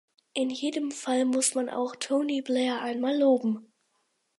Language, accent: German, Deutschland Deutsch